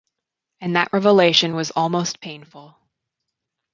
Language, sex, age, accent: English, female, 30-39, United States English